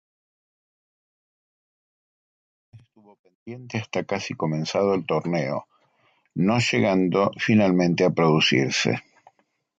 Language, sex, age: Spanish, male, 50-59